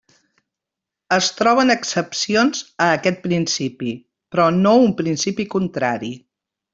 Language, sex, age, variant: Catalan, female, 50-59, Central